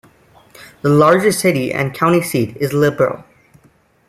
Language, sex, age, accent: English, male, under 19, United States English